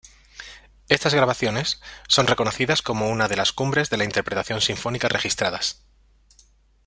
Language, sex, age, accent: Spanish, male, 30-39, España: Centro-Sur peninsular (Madrid, Toledo, Castilla-La Mancha)